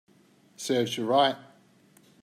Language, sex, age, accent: English, male, 30-39, Australian English